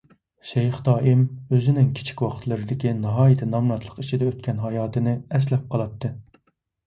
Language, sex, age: Uyghur, male, 19-29